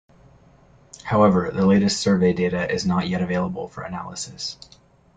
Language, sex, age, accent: English, male, 19-29, United States English